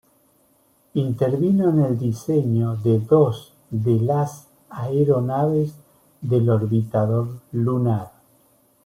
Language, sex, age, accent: Spanish, male, 50-59, Rioplatense: Argentina, Uruguay, este de Bolivia, Paraguay